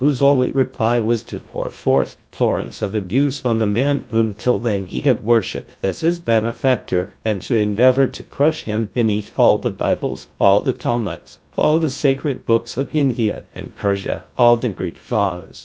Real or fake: fake